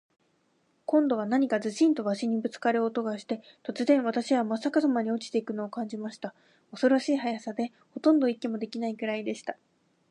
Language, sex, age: Japanese, female, 19-29